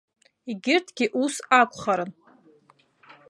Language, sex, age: Abkhazian, female, 19-29